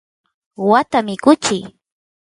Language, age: Santiago del Estero Quichua, 30-39